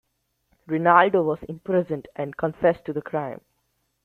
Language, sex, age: English, male, 19-29